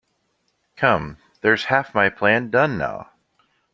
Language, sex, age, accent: English, male, 19-29, United States English